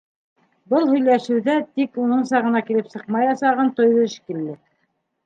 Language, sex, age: Bashkir, female, 60-69